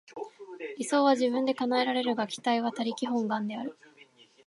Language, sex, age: Japanese, female, 19-29